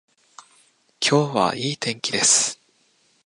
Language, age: Japanese, 19-29